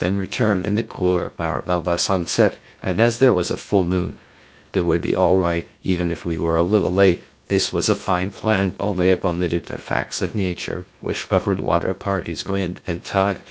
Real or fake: fake